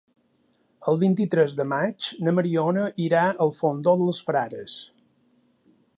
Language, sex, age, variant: Catalan, male, 40-49, Balear